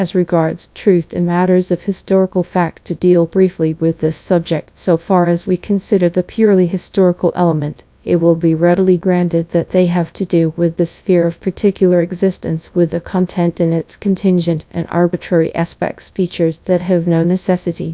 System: TTS, GradTTS